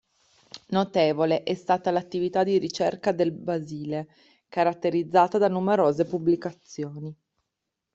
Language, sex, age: Italian, female, 30-39